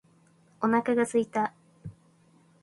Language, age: Japanese, 19-29